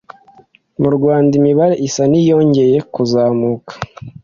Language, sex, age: Kinyarwanda, male, 19-29